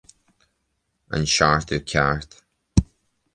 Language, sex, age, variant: Irish, male, 30-39, Gaeilge Uladh